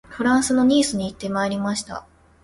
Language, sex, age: Japanese, female, 19-29